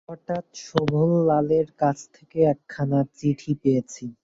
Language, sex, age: Bengali, male, 19-29